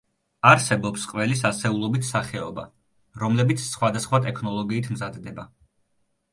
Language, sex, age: Georgian, male, 19-29